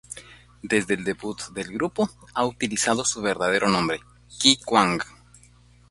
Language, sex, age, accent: Spanish, male, 40-49, América central